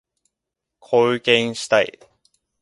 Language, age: Japanese, 19-29